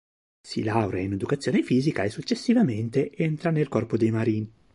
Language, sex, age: Italian, male, 30-39